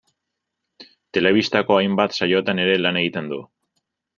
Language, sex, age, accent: Basque, male, 19-29, Mendebalekoa (Araba, Bizkaia, Gipuzkoako mendebaleko herri batzuk)